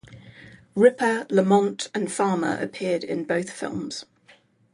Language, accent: English, England English